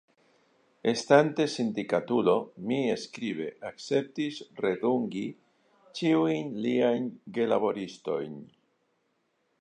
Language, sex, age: Esperanto, male, 60-69